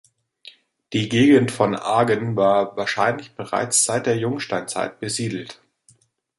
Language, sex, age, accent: German, male, 19-29, Deutschland Deutsch